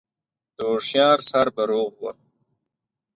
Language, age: Pashto, 30-39